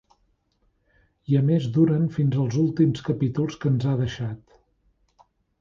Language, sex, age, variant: Catalan, male, 40-49, Nord-Occidental